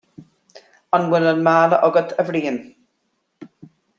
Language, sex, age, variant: Irish, male, 50-59, Gaeilge Uladh